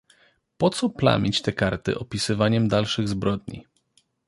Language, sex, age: Polish, male, 30-39